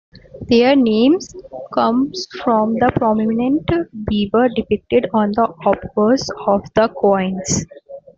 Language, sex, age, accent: English, female, 19-29, India and South Asia (India, Pakistan, Sri Lanka)